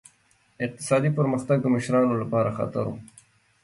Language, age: Pashto, 19-29